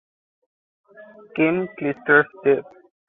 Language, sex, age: English, male, 19-29